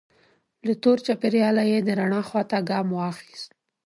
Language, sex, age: Pashto, female, 19-29